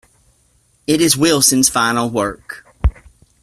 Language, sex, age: English, male, 40-49